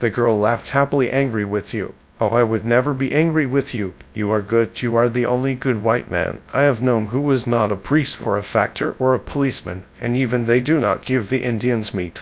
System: TTS, GradTTS